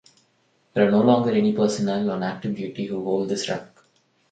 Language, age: English, 19-29